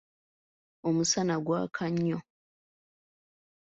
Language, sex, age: Ganda, female, 30-39